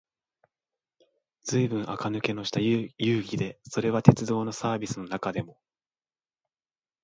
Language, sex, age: Japanese, male, 19-29